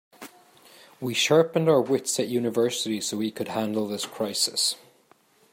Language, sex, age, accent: English, male, 30-39, United States English